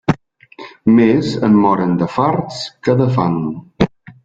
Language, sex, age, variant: Catalan, male, 50-59, Central